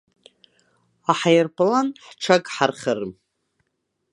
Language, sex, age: Abkhazian, female, 60-69